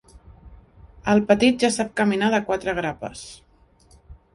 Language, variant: Catalan, Central